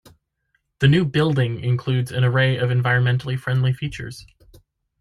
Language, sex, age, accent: English, male, 30-39, United States English